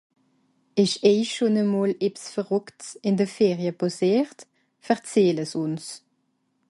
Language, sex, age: Swiss German, female, 19-29